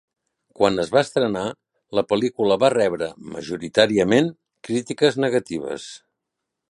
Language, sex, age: Catalan, male, 60-69